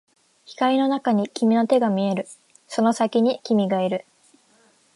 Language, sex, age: Japanese, female, 19-29